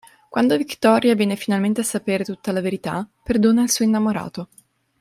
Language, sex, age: Italian, female, 19-29